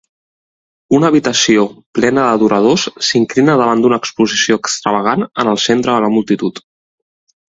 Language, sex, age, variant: Catalan, male, 30-39, Central